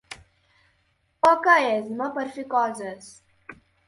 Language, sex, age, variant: Catalan, female, under 19, Central